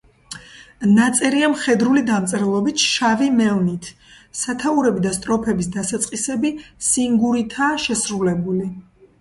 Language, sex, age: Georgian, female, 30-39